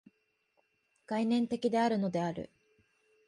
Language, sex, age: Japanese, female, 19-29